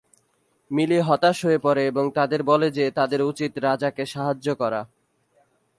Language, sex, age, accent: Bengali, male, 19-29, fluent